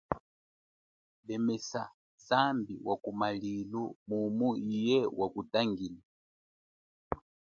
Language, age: Chokwe, 40-49